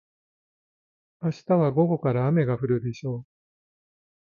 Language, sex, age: Japanese, male, 60-69